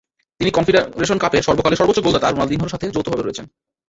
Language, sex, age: Bengali, male, 19-29